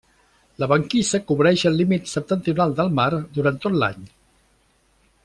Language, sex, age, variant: Catalan, male, 60-69, Central